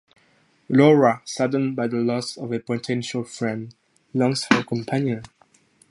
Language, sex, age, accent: English, male, 19-29, French